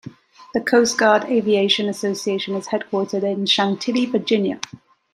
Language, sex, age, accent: English, female, 30-39, England English